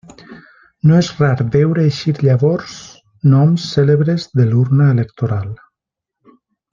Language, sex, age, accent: Catalan, male, 40-49, valencià